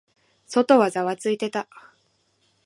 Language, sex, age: Japanese, female, 19-29